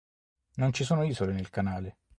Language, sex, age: Italian, male, 30-39